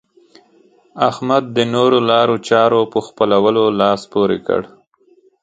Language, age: Pashto, 30-39